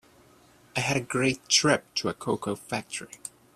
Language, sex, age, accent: English, male, 19-29, United States English